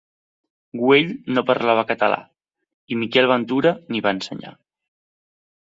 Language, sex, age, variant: Catalan, male, 19-29, Central